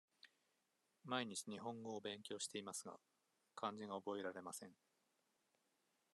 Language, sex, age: Japanese, male, 40-49